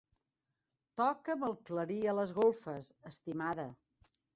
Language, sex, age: Catalan, female, 60-69